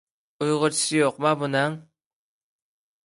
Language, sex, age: Uyghur, male, 30-39